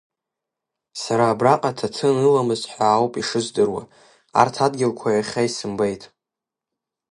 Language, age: Abkhazian, under 19